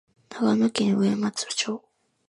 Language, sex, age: Japanese, female, 19-29